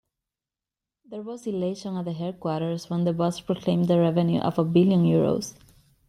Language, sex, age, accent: English, female, 30-39, United States English